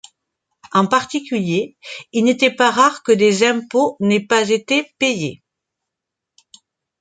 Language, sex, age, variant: French, female, 40-49, Français de métropole